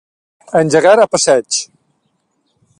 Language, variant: Catalan, Central